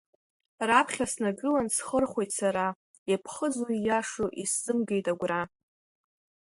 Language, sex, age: Abkhazian, female, under 19